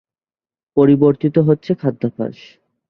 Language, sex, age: Bengali, male, 19-29